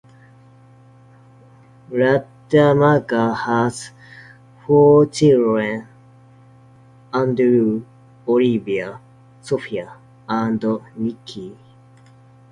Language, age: English, 19-29